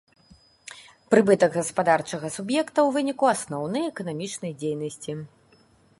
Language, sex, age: Belarusian, female, 30-39